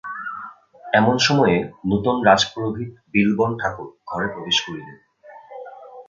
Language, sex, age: Bengali, male, 19-29